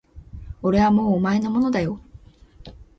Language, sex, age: Japanese, female, 19-29